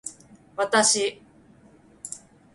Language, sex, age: Japanese, female, 40-49